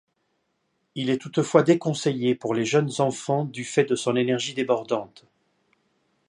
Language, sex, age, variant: French, male, 40-49, Français de métropole